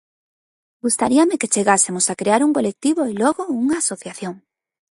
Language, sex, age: Galician, female, 30-39